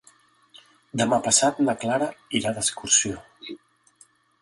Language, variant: Catalan, Central